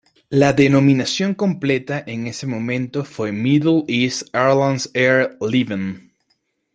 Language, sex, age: Spanish, male, 19-29